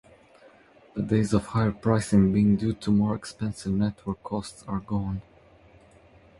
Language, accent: English, United States English